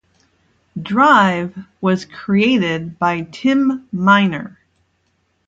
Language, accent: English, United States English